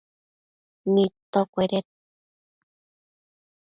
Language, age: Matsés, 30-39